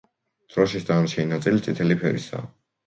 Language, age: Georgian, 19-29